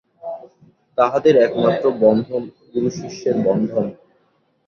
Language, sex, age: Bengali, male, 19-29